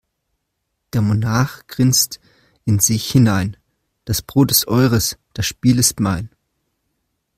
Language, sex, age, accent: German, male, 19-29, Deutschland Deutsch